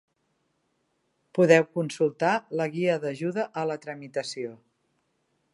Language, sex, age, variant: Catalan, female, 50-59, Central